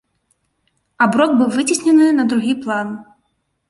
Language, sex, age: Belarusian, female, 30-39